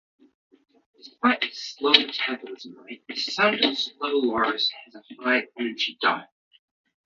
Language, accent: English, Australian English